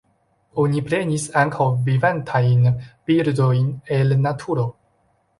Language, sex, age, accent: Esperanto, male, 30-39, Internacia